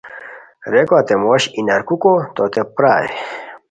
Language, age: Khowar, 30-39